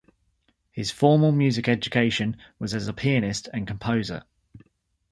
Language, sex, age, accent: English, male, 19-29, England English